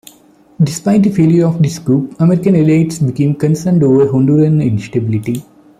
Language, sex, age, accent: English, male, 19-29, India and South Asia (India, Pakistan, Sri Lanka)